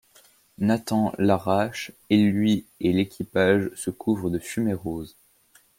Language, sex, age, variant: French, male, under 19, Français de métropole